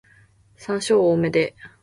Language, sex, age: Japanese, female, 19-29